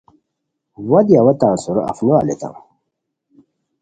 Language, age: Khowar, 30-39